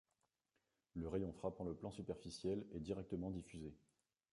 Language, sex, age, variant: French, male, 19-29, Français de métropole